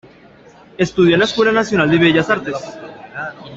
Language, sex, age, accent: Spanish, male, 19-29, Caribe: Cuba, Venezuela, Puerto Rico, República Dominicana, Panamá, Colombia caribeña, México caribeño, Costa del golfo de México